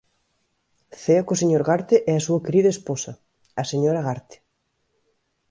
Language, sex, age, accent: Galician, female, 19-29, Central (gheada)